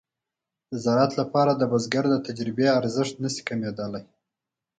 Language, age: Pashto, 30-39